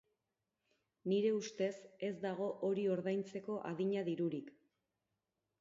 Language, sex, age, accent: Basque, female, 30-39, Erdialdekoa edo Nafarra (Gipuzkoa, Nafarroa)